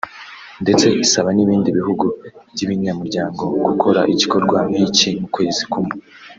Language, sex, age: Kinyarwanda, male, 19-29